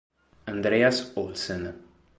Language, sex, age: Italian, male, 30-39